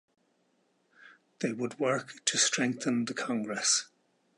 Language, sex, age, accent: English, male, 60-69, Irish English